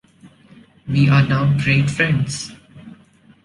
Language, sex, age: English, male, 19-29